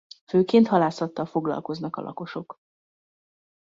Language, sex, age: Hungarian, female, 19-29